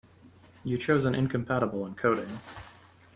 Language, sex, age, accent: English, male, 19-29, United States English